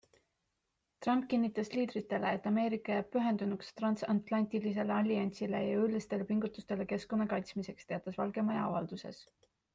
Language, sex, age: Estonian, female, 19-29